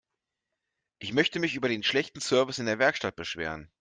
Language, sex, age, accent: German, male, 40-49, Deutschland Deutsch